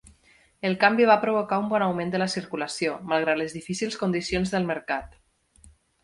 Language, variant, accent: Catalan, Nord-Occidental, Lleidatà